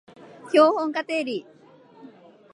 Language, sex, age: Japanese, female, 19-29